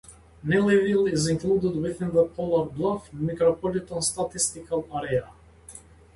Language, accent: English, United States English